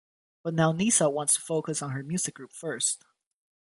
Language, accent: English, United States English